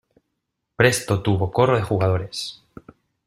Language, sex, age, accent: Spanish, male, 19-29, España: Centro-Sur peninsular (Madrid, Toledo, Castilla-La Mancha)